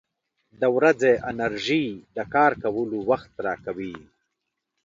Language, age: Pashto, 50-59